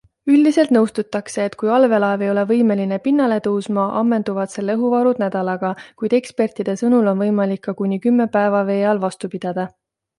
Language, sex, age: Estonian, female, 30-39